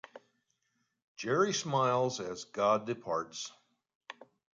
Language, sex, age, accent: English, male, 70-79, United States English